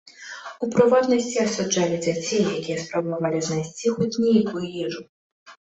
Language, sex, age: Belarusian, female, 19-29